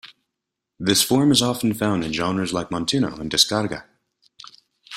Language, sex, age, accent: English, male, 19-29, United States English